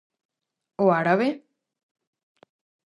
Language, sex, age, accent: Galician, female, 19-29, Normativo (estándar)